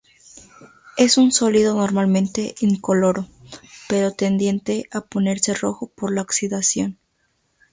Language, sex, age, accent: Spanish, female, 19-29, México